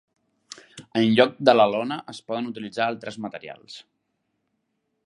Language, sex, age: Catalan, male, 19-29